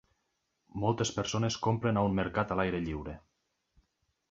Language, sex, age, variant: Catalan, male, 19-29, Nord-Occidental